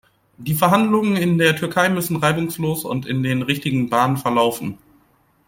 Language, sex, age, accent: German, male, 19-29, Deutschland Deutsch